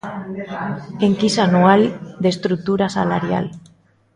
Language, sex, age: Galician, female, 40-49